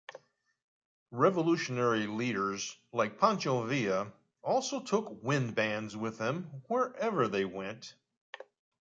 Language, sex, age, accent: English, male, 70-79, United States English